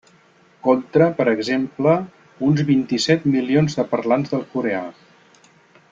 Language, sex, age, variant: Catalan, male, 50-59, Central